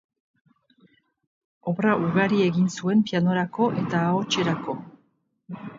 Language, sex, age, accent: Basque, female, 50-59, Erdialdekoa edo Nafarra (Gipuzkoa, Nafarroa)